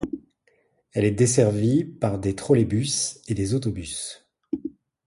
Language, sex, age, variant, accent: French, male, 40-49, Français d'Europe, Français de Belgique